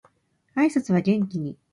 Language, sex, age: Japanese, female, 50-59